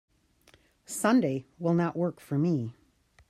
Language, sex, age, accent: English, female, 60-69, United States English